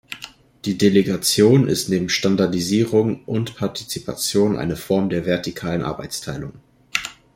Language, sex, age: German, male, under 19